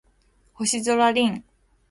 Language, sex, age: Japanese, female, 40-49